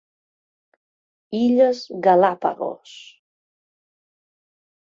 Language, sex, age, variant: Catalan, female, 19-29, Central